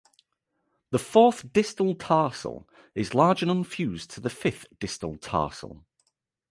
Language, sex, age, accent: English, male, 30-39, England English